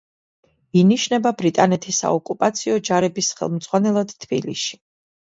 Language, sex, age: Georgian, female, 40-49